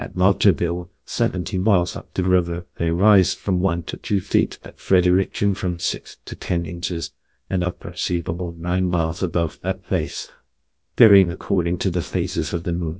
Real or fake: fake